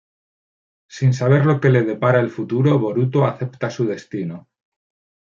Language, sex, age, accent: Spanish, male, 40-49, España: Norte peninsular (Asturias, Castilla y León, Cantabria, País Vasco, Navarra, Aragón, La Rioja, Guadalajara, Cuenca)